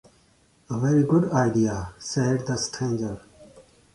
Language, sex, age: English, male, 40-49